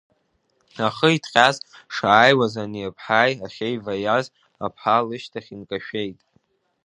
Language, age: Abkhazian, under 19